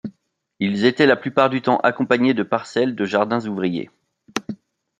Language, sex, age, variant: French, male, 30-39, Français de métropole